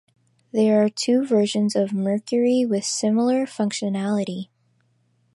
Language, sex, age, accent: English, female, under 19, United States English